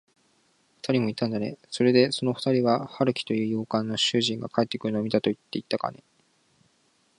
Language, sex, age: Japanese, male, 19-29